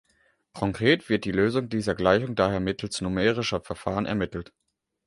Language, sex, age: German, male, 19-29